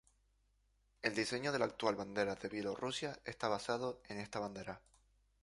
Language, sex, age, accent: Spanish, male, 19-29, España: Islas Canarias